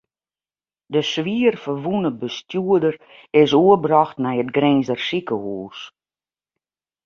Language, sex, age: Western Frisian, female, 50-59